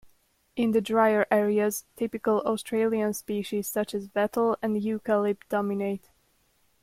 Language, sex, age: English, female, 19-29